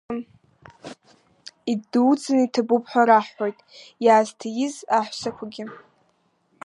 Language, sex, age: Abkhazian, female, under 19